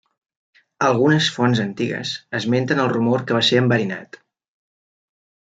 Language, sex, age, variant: Catalan, male, 30-39, Central